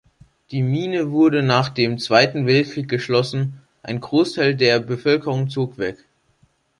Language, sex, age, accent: German, male, under 19, Deutschland Deutsch